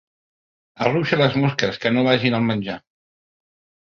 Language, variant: Catalan, Central